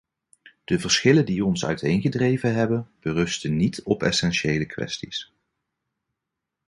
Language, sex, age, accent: Dutch, male, 30-39, Nederlands Nederlands